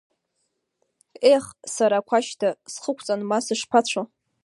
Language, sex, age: Abkhazian, female, 19-29